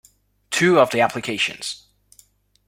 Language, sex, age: English, male, 30-39